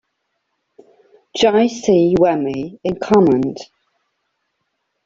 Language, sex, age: English, female, 40-49